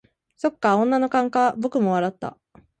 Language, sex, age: Japanese, female, 19-29